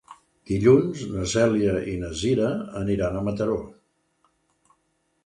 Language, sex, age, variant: Catalan, male, 70-79, Central